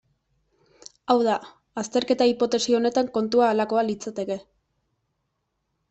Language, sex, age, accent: Basque, female, 19-29, Erdialdekoa edo Nafarra (Gipuzkoa, Nafarroa)